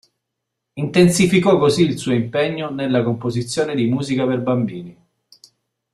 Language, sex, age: Italian, male, 30-39